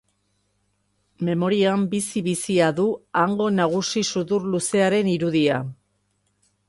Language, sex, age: Basque, female, 50-59